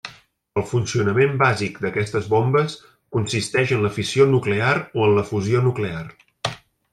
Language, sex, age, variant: Catalan, male, 30-39, Central